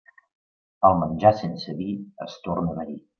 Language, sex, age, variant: Catalan, male, 30-39, Central